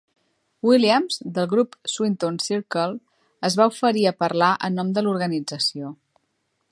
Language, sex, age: Catalan, female, 40-49